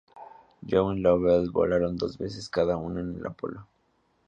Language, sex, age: Spanish, male, 19-29